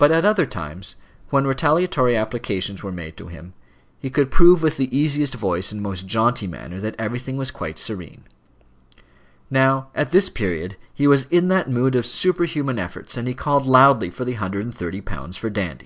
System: none